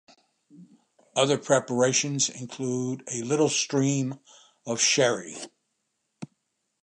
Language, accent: English, United States English